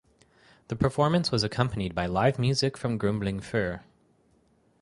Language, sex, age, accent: English, male, 30-39, United States English